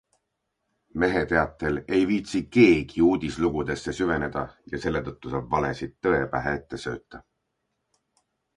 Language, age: Estonian, 40-49